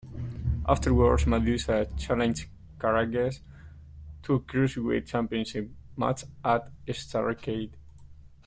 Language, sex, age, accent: English, male, 19-29, United States English